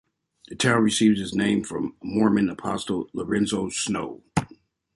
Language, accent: English, United States English